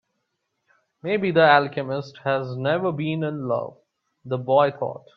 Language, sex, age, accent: English, male, 19-29, India and South Asia (India, Pakistan, Sri Lanka)